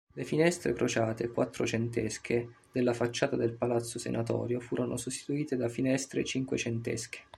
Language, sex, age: Italian, male, 30-39